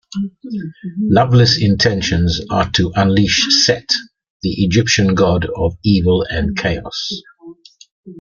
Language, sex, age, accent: English, male, 70-79, England English